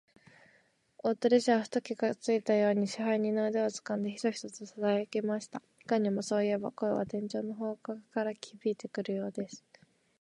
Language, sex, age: Japanese, female, 19-29